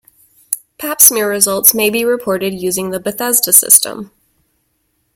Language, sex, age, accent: English, female, 19-29, United States English